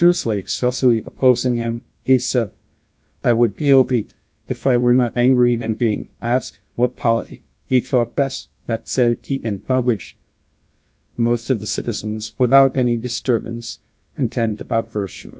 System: TTS, GlowTTS